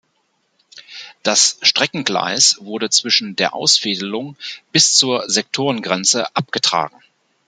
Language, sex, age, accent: German, male, 40-49, Deutschland Deutsch